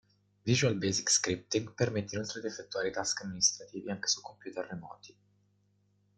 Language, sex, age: Italian, male, 19-29